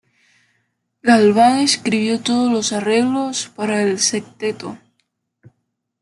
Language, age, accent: Spanish, 19-29, Caribe: Cuba, Venezuela, Puerto Rico, República Dominicana, Panamá, Colombia caribeña, México caribeño, Costa del golfo de México